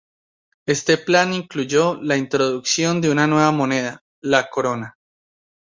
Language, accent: Spanish, Andino-Pacífico: Colombia, Perú, Ecuador, oeste de Bolivia y Venezuela andina